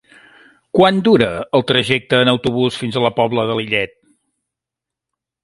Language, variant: Catalan, Central